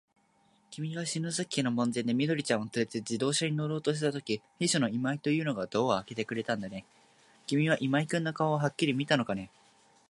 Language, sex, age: Japanese, male, 19-29